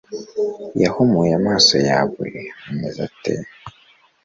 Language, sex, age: Kinyarwanda, male, 19-29